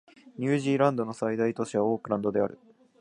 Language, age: Japanese, 30-39